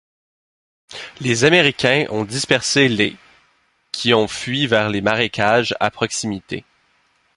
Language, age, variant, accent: French, 19-29, Français d'Amérique du Nord, Français du Canada